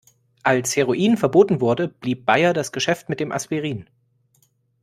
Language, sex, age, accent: German, male, 19-29, Deutschland Deutsch